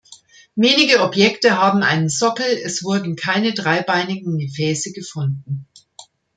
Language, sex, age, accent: German, female, 50-59, Deutschland Deutsch